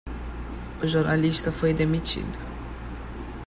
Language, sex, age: Portuguese, female, 30-39